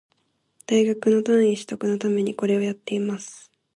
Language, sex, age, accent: Japanese, female, 19-29, 標準語